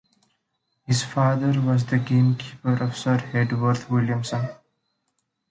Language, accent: English, India and South Asia (India, Pakistan, Sri Lanka)